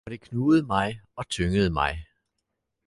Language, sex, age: Danish, male, 40-49